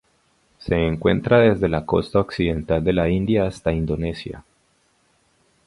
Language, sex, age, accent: Spanish, male, 30-39, Andino-Pacífico: Colombia, Perú, Ecuador, oeste de Bolivia y Venezuela andina